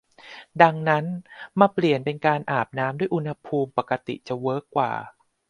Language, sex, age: Thai, male, 30-39